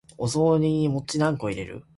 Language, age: Japanese, 19-29